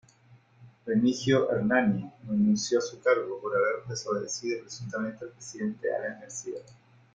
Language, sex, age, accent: Spanish, male, 40-49, España: Norte peninsular (Asturias, Castilla y León, Cantabria, País Vasco, Navarra, Aragón, La Rioja, Guadalajara, Cuenca)